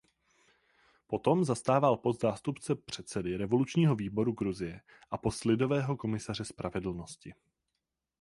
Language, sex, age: Czech, male, 19-29